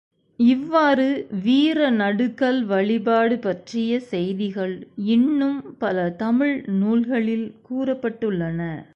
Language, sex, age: Tamil, female, 40-49